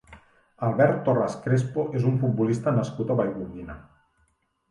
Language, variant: Catalan, Central